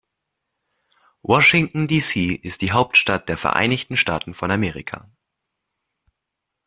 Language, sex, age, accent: German, male, under 19, Deutschland Deutsch